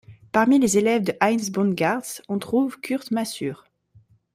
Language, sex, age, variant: French, female, 19-29, Français de métropole